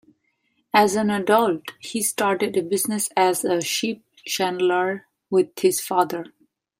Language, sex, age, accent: English, female, 30-39, India and South Asia (India, Pakistan, Sri Lanka)